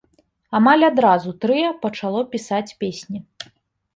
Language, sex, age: Belarusian, female, 30-39